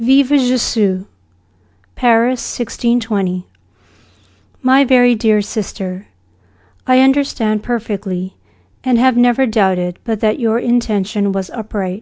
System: none